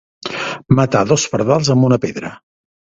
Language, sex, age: Catalan, male, 60-69